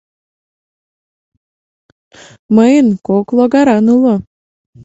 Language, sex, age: Mari, female, 19-29